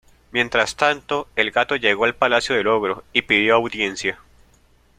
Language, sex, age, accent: Spanish, male, 19-29, Andino-Pacífico: Colombia, Perú, Ecuador, oeste de Bolivia y Venezuela andina